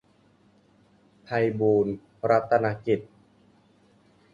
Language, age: Thai, 19-29